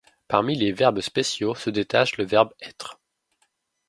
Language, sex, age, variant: French, male, 19-29, Français de métropole